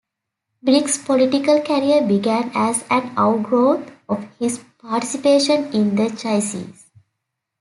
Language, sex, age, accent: English, female, 19-29, United States English